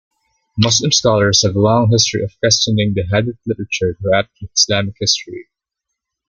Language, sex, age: English, male, 19-29